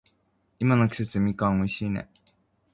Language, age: Japanese, 19-29